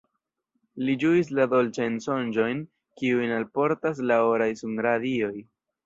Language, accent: Esperanto, Internacia